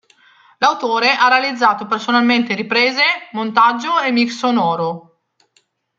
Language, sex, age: Italian, female, 30-39